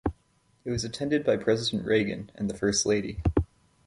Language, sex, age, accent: English, male, 19-29, Canadian English